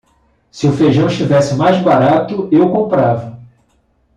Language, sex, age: Portuguese, male, 40-49